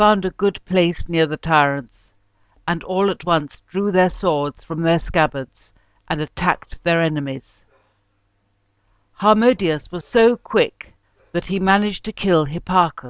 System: none